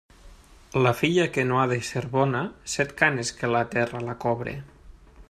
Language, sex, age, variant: Catalan, male, 19-29, Nord-Occidental